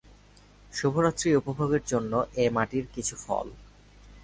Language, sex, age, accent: Bengali, male, 19-29, শুদ্ধ